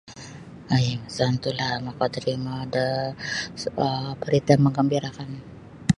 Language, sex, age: Sabah Bisaya, female, 50-59